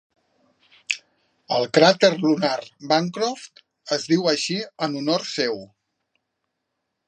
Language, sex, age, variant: Catalan, male, 40-49, Central